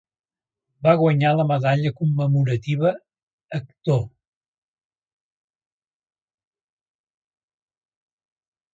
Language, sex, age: Catalan, male, 70-79